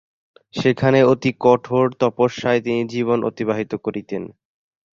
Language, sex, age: Bengali, male, 19-29